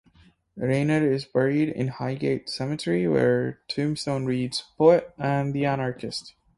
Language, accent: English, United States English